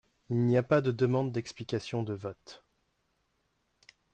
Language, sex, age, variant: French, male, 40-49, Français de métropole